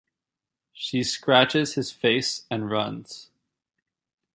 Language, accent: English, United States English